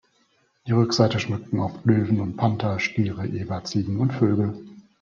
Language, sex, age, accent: German, male, 30-39, Deutschland Deutsch